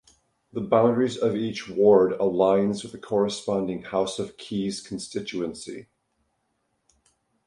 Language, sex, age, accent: English, male, 60-69, United States English